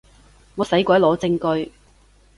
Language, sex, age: Cantonese, female, 40-49